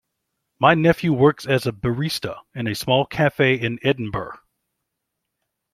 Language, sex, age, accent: English, male, 50-59, United States English